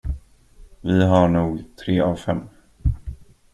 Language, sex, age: Swedish, male, 30-39